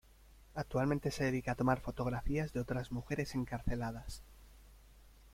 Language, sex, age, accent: Spanish, male, 30-39, España: Norte peninsular (Asturias, Castilla y León, Cantabria, País Vasco, Navarra, Aragón, La Rioja, Guadalajara, Cuenca)